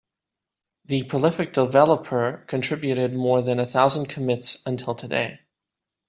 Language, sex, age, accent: English, male, 19-29, United States English